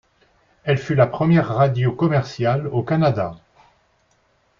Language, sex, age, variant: French, male, 60-69, Français de métropole